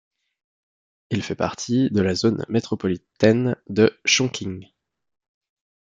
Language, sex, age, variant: French, male, 30-39, Français de métropole